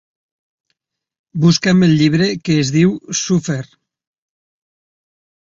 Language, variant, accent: Catalan, Septentrional, Lleidatà